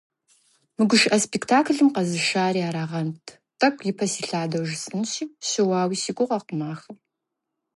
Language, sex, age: Kabardian, female, 40-49